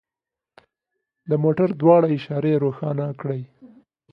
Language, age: Pashto, 19-29